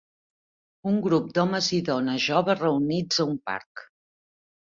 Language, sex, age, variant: Catalan, female, 50-59, Central